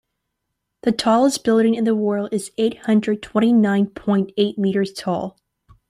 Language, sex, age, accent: English, female, under 19, United States English